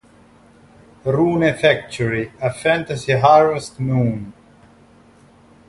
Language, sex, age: Italian, male, 30-39